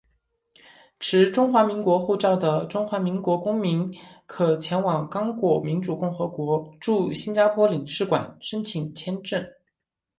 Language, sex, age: Chinese, female, 19-29